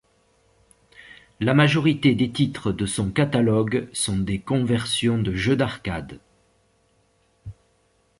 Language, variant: French, Français de métropole